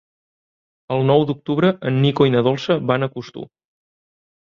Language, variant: Catalan, Central